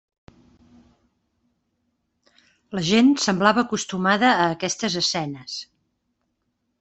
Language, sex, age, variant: Catalan, female, 40-49, Central